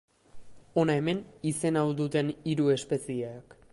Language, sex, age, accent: Basque, male, 19-29, Mendebalekoa (Araba, Bizkaia, Gipuzkoako mendebaleko herri batzuk)